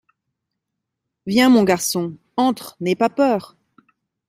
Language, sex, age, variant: French, female, 40-49, Français de métropole